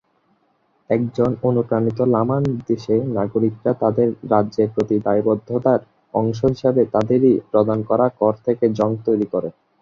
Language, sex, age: Bengali, male, under 19